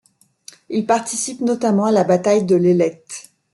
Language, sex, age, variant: French, female, 50-59, Français de métropole